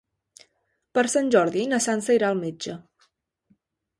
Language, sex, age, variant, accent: Catalan, female, 19-29, Central, septentrional